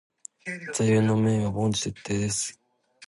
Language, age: Japanese, 19-29